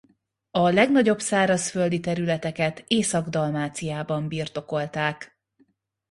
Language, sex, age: Hungarian, female, 30-39